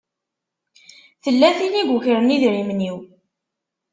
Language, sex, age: Kabyle, female, 19-29